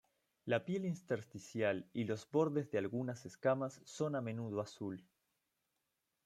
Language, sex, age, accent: Spanish, male, 30-39, Rioplatense: Argentina, Uruguay, este de Bolivia, Paraguay